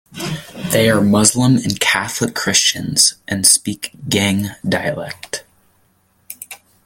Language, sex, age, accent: English, male, under 19, United States English